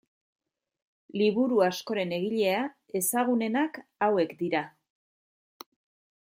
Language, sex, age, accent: Basque, female, 40-49, Mendebalekoa (Araba, Bizkaia, Gipuzkoako mendebaleko herri batzuk)